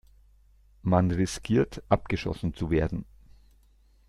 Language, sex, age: German, male, 60-69